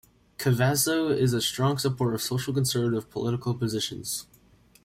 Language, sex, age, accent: English, male, under 19, United States English